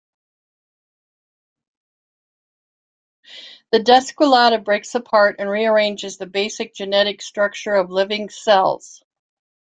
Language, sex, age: English, female, 60-69